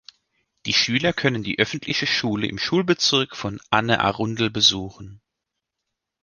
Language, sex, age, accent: German, male, 30-39, Deutschland Deutsch